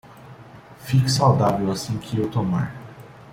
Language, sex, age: Portuguese, male, 19-29